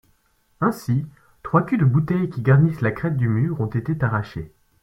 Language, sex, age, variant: French, male, 19-29, Français de métropole